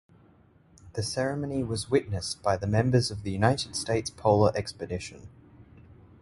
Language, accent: English, Australian English